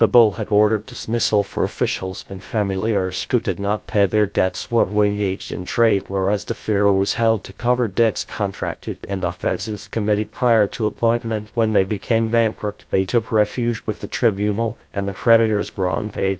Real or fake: fake